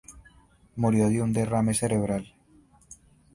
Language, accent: Spanish, Caribe: Cuba, Venezuela, Puerto Rico, República Dominicana, Panamá, Colombia caribeña, México caribeño, Costa del golfo de México